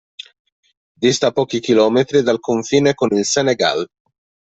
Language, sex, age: Italian, male, 30-39